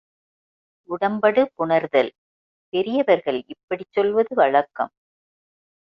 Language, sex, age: Tamil, female, 50-59